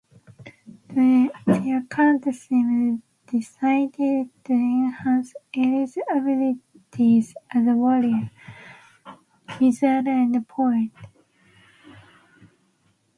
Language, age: English, 19-29